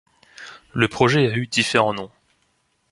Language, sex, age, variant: French, male, 19-29, Français de métropole